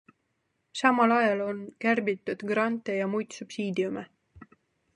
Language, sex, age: Estonian, female, 19-29